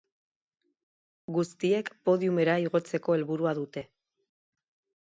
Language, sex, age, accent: Basque, female, 40-49, Erdialdekoa edo Nafarra (Gipuzkoa, Nafarroa)